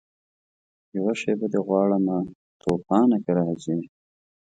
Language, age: Pashto, 19-29